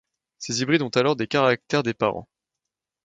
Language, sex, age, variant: French, male, 19-29, Français de métropole